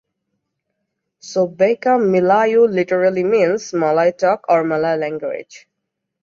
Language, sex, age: English, female, 19-29